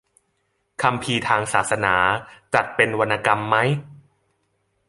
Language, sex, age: Thai, male, 19-29